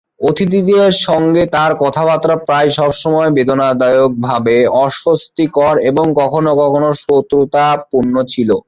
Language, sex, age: Bengali, male, 19-29